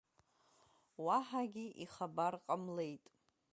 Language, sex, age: Abkhazian, female, 40-49